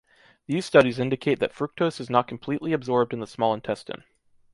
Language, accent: English, United States English